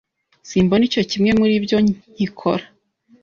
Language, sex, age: Kinyarwanda, female, 19-29